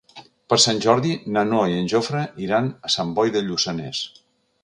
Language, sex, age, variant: Catalan, male, 60-69, Central